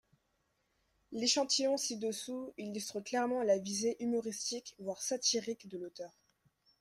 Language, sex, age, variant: French, female, under 19, Français de métropole